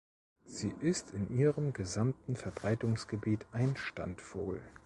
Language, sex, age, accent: German, male, 30-39, Deutschland Deutsch